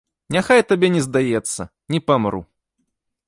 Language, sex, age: Belarusian, male, 30-39